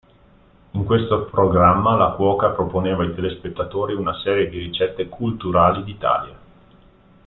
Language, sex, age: Italian, male, 40-49